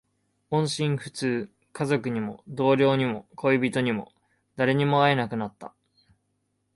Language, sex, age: Japanese, male, 19-29